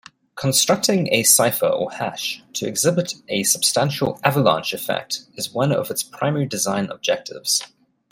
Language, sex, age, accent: English, male, 30-39, Southern African (South Africa, Zimbabwe, Namibia)